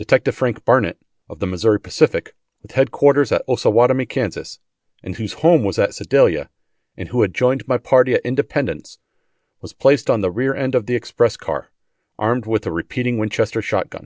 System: none